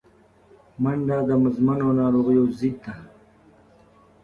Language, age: Pashto, 19-29